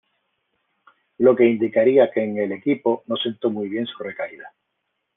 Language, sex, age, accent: Spanish, male, 50-59, España: Sur peninsular (Andalucia, Extremadura, Murcia)